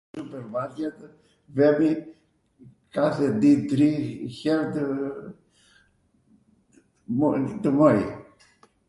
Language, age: Arvanitika Albanian, 70-79